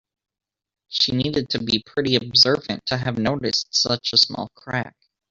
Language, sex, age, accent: English, male, 19-29, United States English